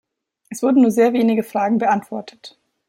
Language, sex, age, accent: German, female, 19-29, Deutschland Deutsch